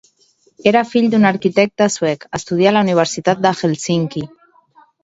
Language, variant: Catalan, Central